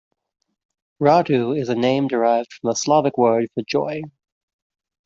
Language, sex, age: English, male, 19-29